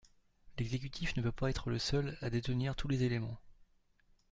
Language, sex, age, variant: French, male, 40-49, Français de métropole